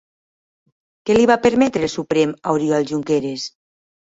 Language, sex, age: Catalan, female, 40-49